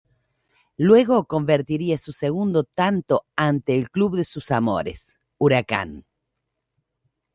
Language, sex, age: Spanish, female, 50-59